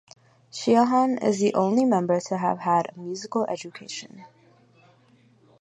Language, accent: English, United States English